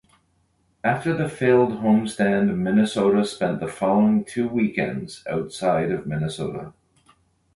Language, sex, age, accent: English, male, 40-49, Canadian English